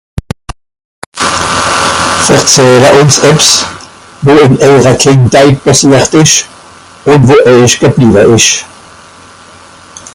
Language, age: Swiss German, 70-79